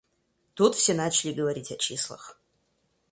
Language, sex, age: Russian, female, 19-29